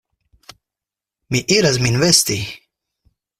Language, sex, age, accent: Esperanto, male, 19-29, Internacia